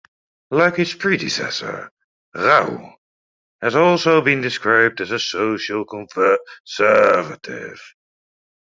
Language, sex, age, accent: English, male, 30-39, England English